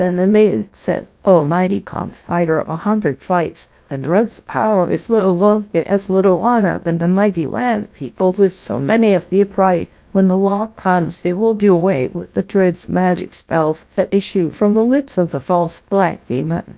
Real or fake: fake